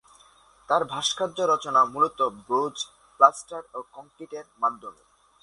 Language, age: Bengali, 19-29